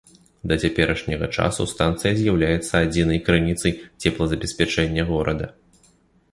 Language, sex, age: Belarusian, male, 19-29